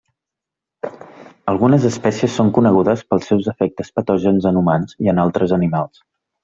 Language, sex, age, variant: Catalan, male, 19-29, Central